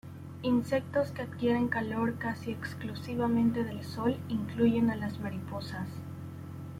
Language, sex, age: Spanish, female, 19-29